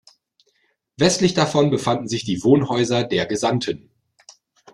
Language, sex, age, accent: German, male, 40-49, Deutschland Deutsch